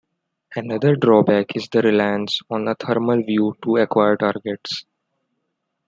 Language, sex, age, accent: English, male, 19-29, India and South Asia (India, Pakistan, Sri Lanka)